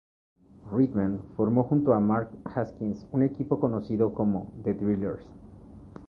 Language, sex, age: Spanish, male, 30-39